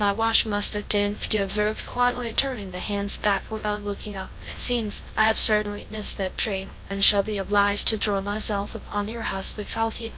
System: TTS, GlowTTS